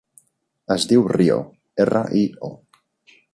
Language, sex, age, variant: Catalan, male, 19-29, Central